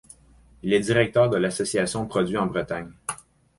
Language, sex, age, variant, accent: French, male, 30-39, Français d'Amérique du Nord, Français du Canada